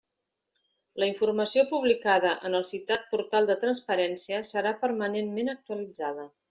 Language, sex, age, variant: Catalan, female, 50-59, Central